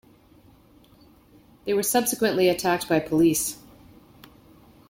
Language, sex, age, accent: English, female, 50-59, Canadian English